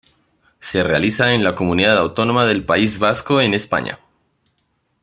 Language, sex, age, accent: Spanish, male, 19-29, Andino-Pacífico: Colombia, Perú, Ecuador, oeste de Bolivia y Venezuela andina